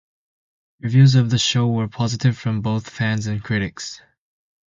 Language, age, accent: English, under 19, United States English